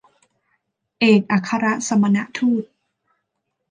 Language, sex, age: Thai, female, 19-29